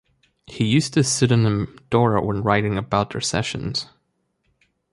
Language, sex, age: English, male, 19-29